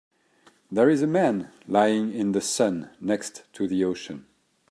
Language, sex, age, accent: English, male, 40-49, United States English